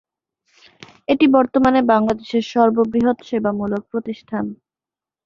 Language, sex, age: Bengali, female, 19-29